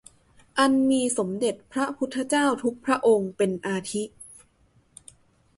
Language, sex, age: Thai, female, under 19